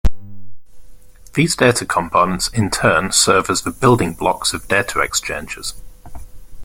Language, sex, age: English, male, 30-39